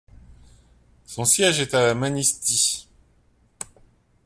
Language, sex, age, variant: French, male, 50-59, Français de métropole